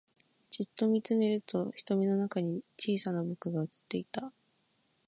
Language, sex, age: Japanese, female, 19-29